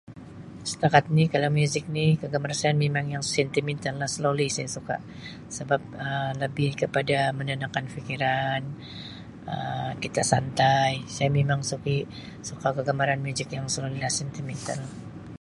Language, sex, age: Sabah Malay, female, 50-59